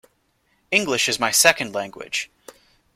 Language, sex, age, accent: English, male, 19-29, United States English